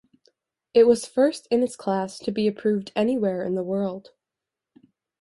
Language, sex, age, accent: English, female, under 19, United States English